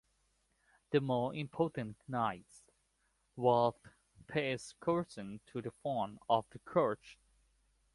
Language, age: English, 19-29